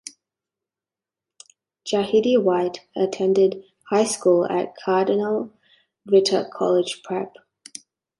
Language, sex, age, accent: English, female, under 19, Australian English